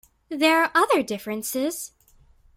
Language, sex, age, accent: English, female, under 19, United States English